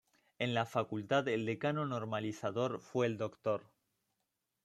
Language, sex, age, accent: Spanish, male, 30-39, Rioplatense: Argentina, Uruguay, este de Bolivia, Paraguay